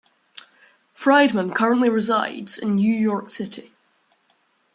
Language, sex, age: English, male, under 19